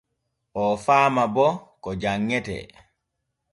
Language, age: Borgu Fulfulde, 30-39